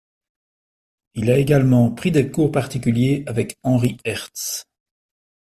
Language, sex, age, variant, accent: French, male, 50-59, Français d'Europe, Français de Belgique